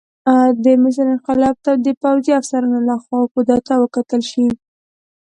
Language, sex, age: Pashto, female, under 19